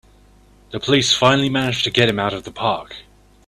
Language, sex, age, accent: English, male, 30-39, England English